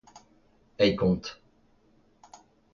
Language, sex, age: Breton, male, 30-39